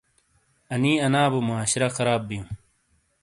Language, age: Shina, 30-39